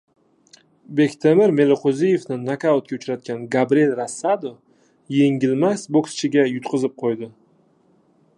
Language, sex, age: Uzbek, male, 30-39